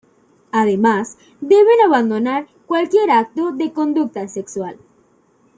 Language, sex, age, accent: Spanish, female, 19-29, México